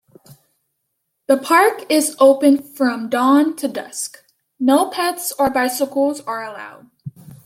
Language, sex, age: English, female, under 19